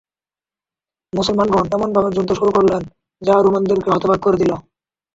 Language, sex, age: Bengali, male, 19-29